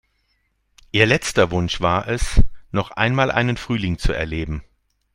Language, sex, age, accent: German, male, 50-59, Deutschland Deutsch